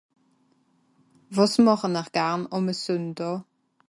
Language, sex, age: Swiss German, female, 19-29